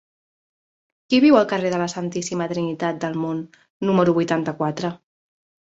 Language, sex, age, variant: Catalan, female, 30-39, Central